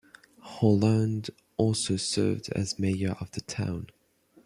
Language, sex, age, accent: English, male, under 19, United States English